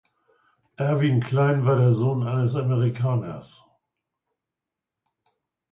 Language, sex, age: German, male, 70-79